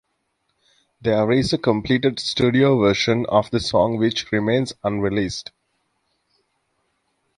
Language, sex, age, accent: English, male, 19-29, United States English